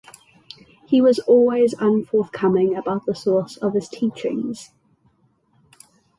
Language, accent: English, England English; Southern African (South Africa, Zimbabwe, Namibia)